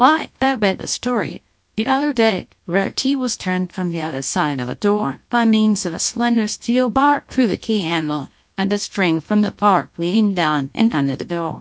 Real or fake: fake